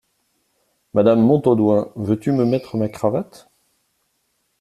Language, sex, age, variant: French, male, 50-59, Français de métropole